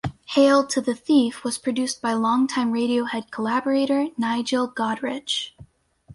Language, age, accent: English, under 19, United States English